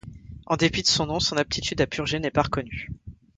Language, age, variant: French, 30-39, Français de métropole